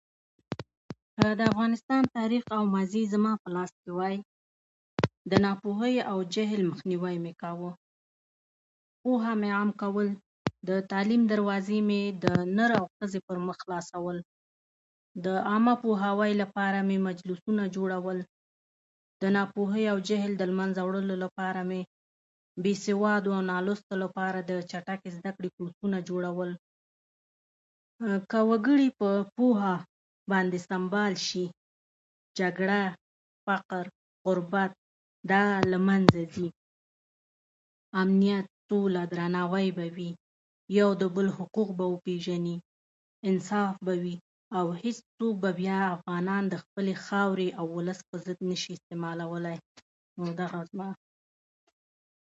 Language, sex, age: Pashto, female, 30-39